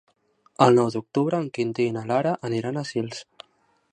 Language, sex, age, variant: Catalan, male, 19-29, Central